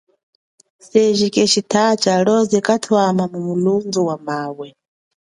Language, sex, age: Chokwe, female, 40-49